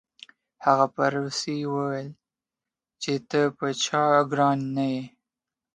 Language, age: Pashto, 19-29